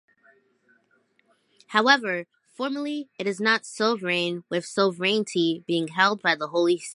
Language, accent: English, United States English